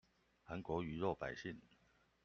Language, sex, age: Chinese, male, 40-49